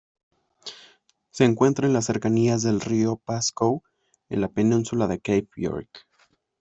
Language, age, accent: Spanish, under 19, México